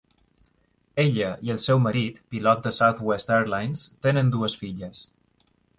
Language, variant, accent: Catalan, Balear, mallorquí